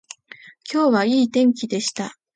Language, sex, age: Japanese, female, 50-59